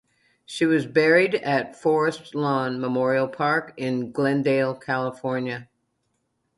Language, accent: English, United States English